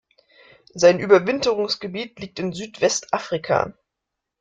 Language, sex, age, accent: German, female, 19-29, Deutschland Deutsch